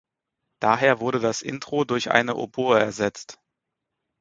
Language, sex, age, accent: German, male, 30-39, Deutschland Deutsch